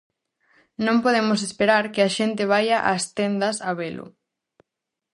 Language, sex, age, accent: Galician, female, 19-29, Normativo (estándar)